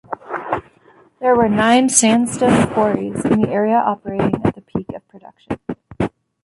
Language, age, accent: English, 30-39, United States English